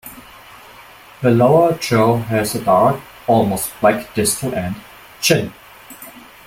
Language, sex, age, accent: English, male, 19-29, England English